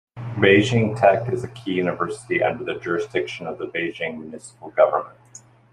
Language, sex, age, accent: English, male, 40-49, United States English